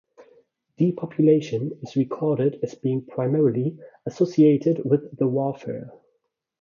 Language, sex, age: English, male, 30-39